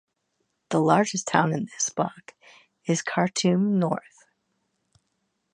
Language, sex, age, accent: English, female, 50-59, United States English